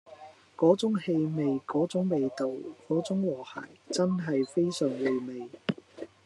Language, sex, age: Cantonese, male, 19-29